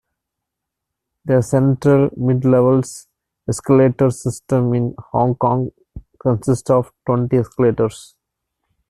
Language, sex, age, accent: English, male, 30-39, India and South Asia (India, Pakistan, Sri Lanka)